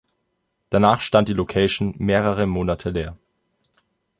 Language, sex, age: German, male, 19-29